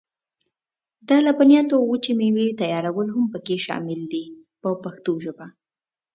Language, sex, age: Pashto, female, 19-29